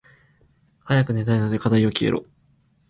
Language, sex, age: Japanese, male, 19-29